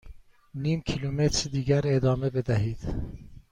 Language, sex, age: Persian, male, 30-39